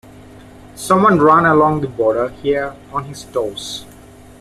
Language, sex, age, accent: English, male, 19-29, India and South Asia (India, Pakistan, Sri Lanka)